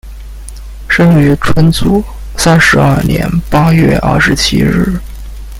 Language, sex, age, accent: Chinese, male, 19-29, 出生地：江苏省